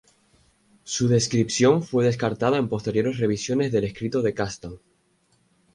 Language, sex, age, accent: Spanish, male, 19-29, España: Islas Canarias